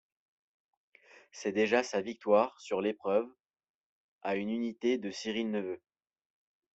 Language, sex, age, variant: French, male, 19-29, Français de métropole